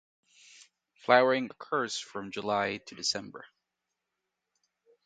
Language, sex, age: English, male, 19-29